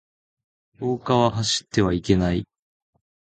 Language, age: Japanese, 19-29